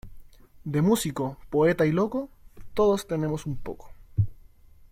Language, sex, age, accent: Spanish, male, 19-29, Chileno: Chile, Cuyo